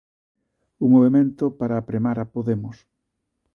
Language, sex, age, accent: Galician, male, 50-59, Normativo (estándar)